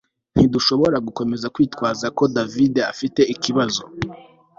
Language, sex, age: Kinyarwanda, male, 19-29